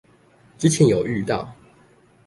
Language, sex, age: Chinese, male, 19-29